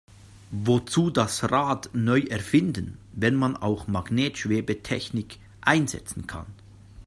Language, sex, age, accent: German, male, 30-39, Schweizerdeutsch